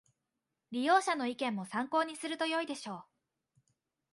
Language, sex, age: Japanese, female, 19-29